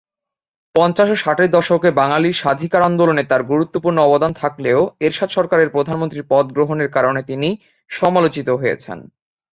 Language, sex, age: Bengali, male, 19-29